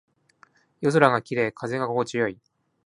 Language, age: Japanese, 40-49